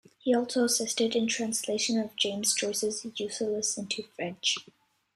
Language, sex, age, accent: English, male, 30-39, United States English